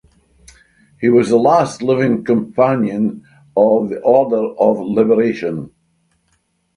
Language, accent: English, Scottish English